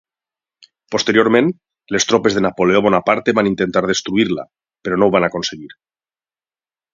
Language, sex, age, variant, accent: Catalan, male, 40-49, Valencià septentrional, valencià